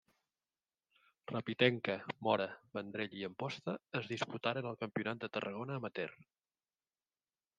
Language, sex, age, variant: Catalan, male, 40-49, Central